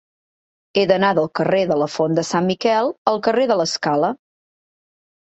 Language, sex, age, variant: Catalan, female, 40-49, Central